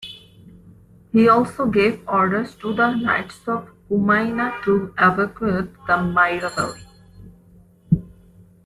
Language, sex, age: English, female, 19-29